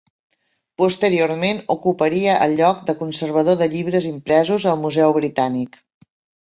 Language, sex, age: Catalan, female, 60-69